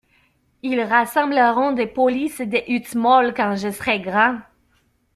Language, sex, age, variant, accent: French, female, 30-39, Français d'Amérique du Nord, Français du Canada